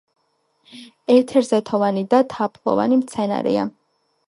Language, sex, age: Georgian, female, 19-29